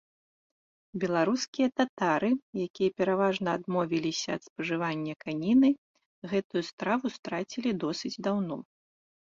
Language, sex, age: Belarusian, female, 40-49